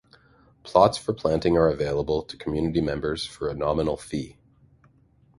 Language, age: English, 40-49